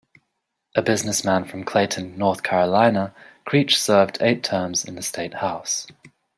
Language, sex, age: English, male, 30-39